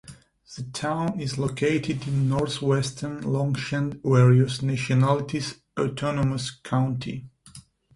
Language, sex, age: English, male, 30-39